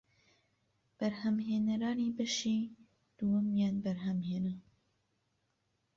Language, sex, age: Central Kurdish, female, 19-29